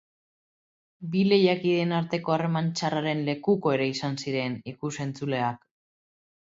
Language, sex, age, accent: Basque, female, 30-39, Mendebalekoa (Araba, Bizkaia, Gipuzkoako mendebaleko herri batzuk)